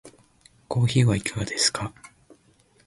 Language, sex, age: Japanese, male, 19-29